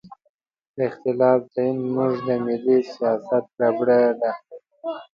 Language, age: Pashto, 30-39